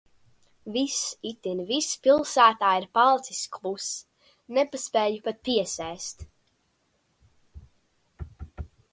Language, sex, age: Latvian, female, under 19